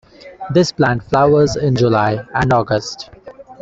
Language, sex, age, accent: English, male, 19-29, India and South Asia (India, Pakistan, Sri Lanka)